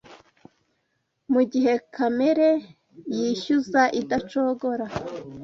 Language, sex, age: Kinyarwanda, female, 19-29